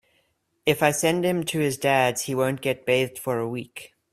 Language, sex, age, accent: English, male, 19-29, Southern African (South Africa, Zimbabwe, Namibia)